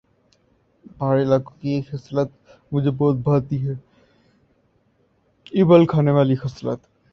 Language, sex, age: Urdu, male, 19-29